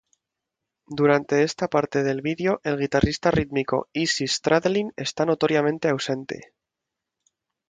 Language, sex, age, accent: Spanish, male, 19-29, España: Centro-Sur peninsular (Madrid, Toledo, Castilla-La Mancha)